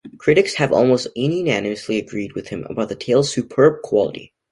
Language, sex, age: English, male, under 19